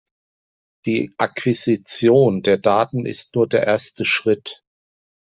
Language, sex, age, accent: German, male, 60-69, Deutschland Deutsch